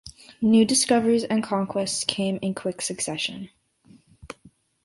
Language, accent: English, United States English